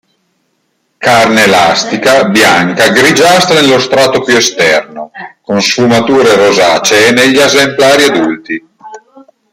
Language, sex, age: Italian, male, 40-49